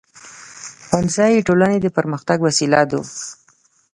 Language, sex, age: Pashto, female, 50-59